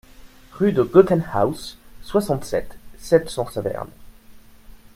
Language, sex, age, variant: French, male, 19-29, Français de métropole